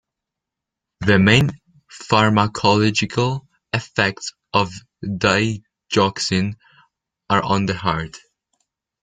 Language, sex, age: English, male, under 19